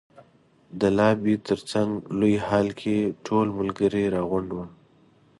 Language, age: Pashto, 19-29